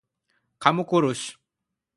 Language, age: Indonesian, 19-29